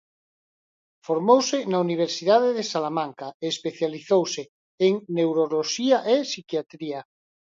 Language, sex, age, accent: Galician, male, 50-59, Normativo (estándar)